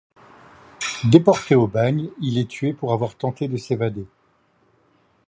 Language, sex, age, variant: French, male, 50-59, Français de métropole